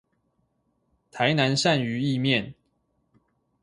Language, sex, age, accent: Chinese, male, 19-29, 出生地：臺北市